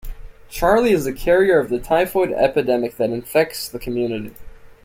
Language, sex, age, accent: English, male, under 19, Canadian English